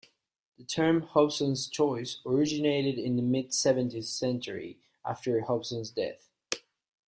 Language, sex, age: English, male, 30-39